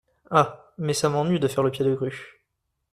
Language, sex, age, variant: French, male, 19-29, Français d'Europe